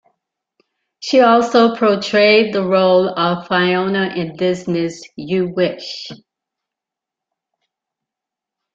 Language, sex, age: English, female, 50-59